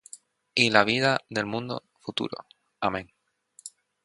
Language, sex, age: Spanish, male, 19-29